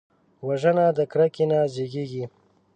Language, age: Pashto, 30-39